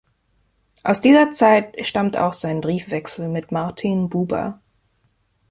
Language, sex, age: German, female, 19-29